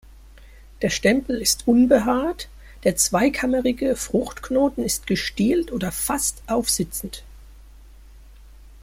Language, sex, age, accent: German, male, 19-29, Deutschland Deutsch